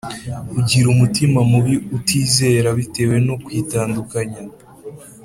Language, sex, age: Kinyarwanda, male, 19-29